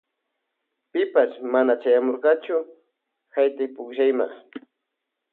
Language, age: Loja Highland Quichua, 40-49